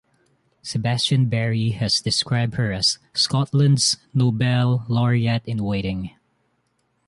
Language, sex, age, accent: English, male, 19-29, Filipino